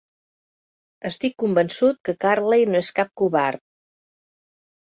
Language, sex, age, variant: Catalan, female, 50-59, Central